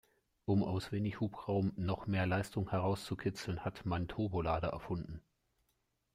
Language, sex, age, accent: German, male, 30-39, Deutschland Deutsch